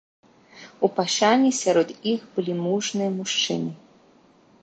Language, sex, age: Belarusian, female, 30-39